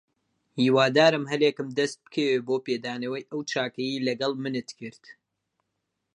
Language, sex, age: Central Kurdish, male, 19-29